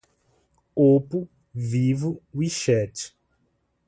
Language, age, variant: Portuguese, 30-39, Portuguese (Brasil)